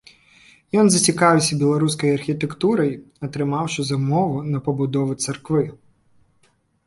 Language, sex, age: Belarusian, male, 19-29